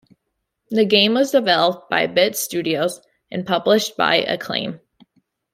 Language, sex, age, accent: English, female, under 19, United States English